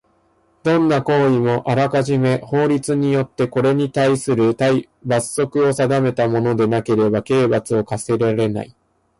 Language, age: Japanese, 19-29